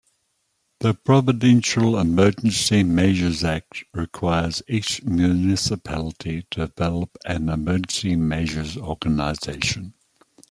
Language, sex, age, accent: English, male, 60-69, Australian English